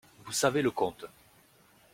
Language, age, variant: French, 30-39, Français de métropole